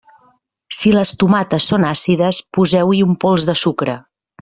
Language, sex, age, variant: Catalan, female, 40-49, Central